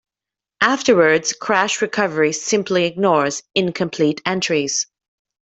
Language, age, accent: English, 30-39, England English